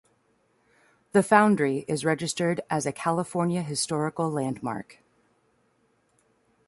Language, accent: English, United States English